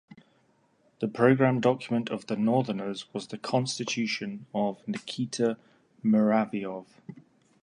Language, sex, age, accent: English, male, 30-39, England English